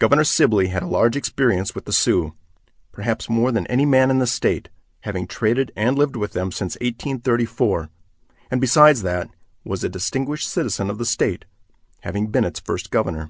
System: none